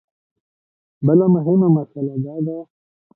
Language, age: Pashto, 19-29